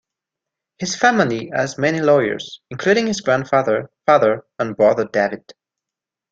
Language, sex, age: English, male, 19-29